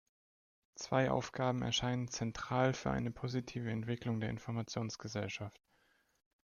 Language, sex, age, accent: German, male, 19-29, Deutschland Deutsch